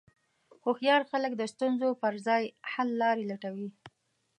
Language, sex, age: Pashto, female, 30-39